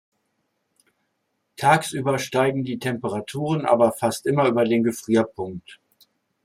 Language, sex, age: German, male, 40-49